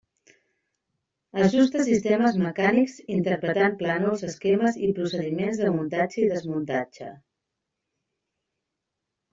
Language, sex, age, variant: Catalan, female, 30-39, Central